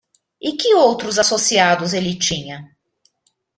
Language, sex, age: Portuguese, female, 50-59